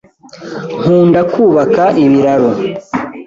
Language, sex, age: Kinyarwanda, male, 19-29